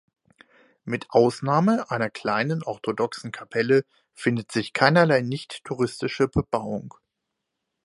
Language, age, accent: German, 19-29, Deutschland Deutsch